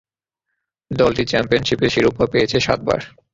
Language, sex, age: Bengali, male, 19-29